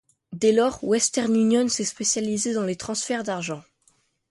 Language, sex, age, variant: French, male, under 19, Français de métropole